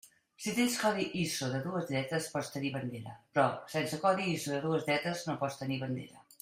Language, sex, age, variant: Catalan, female, 50-59, Central